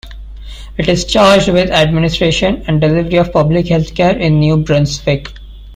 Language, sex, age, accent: English, male, 19-29, India and South Asia (India, Pakistan, Sri Lanka)